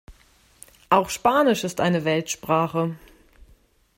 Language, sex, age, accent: German, female, 19-29, Deutschland Deutsch